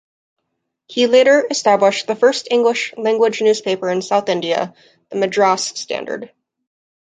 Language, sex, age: English, female, 30-39